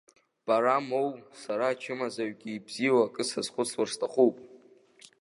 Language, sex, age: Abkhazian, male, under 19